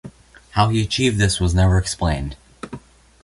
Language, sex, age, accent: English, male, under 19, Canadian English